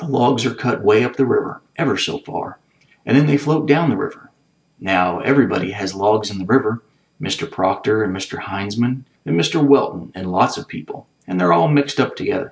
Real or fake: real